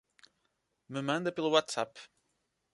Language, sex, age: Portuguese, male, 30-39